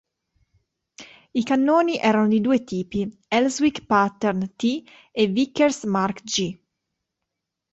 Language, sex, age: Italian, female, 30-39